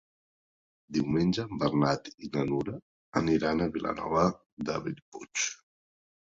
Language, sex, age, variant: Catalan, male, 40-49, Nord-Occidental